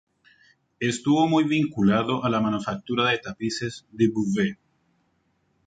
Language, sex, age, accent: Spanish, male, 30-39, Andino-Pacífico: Colombia, Perú, Ecuador, oeste de Bolivia y Venezuela andina